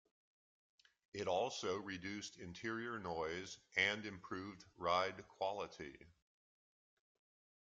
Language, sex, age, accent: English, male, 50-59, United States English